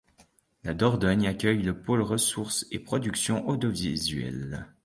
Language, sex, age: French, male, 19-29